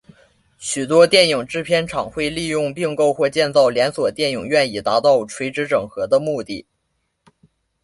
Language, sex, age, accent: Chinese, male, 19-29, 出生地：黑龙江省